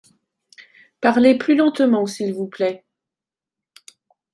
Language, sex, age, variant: French, female, 40-49, Français de métropole